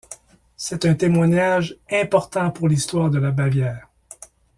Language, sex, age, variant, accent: French, male, 40-49, Français d'Amérique du Nord, Français du Canada